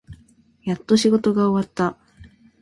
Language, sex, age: Japanese, female, 19-29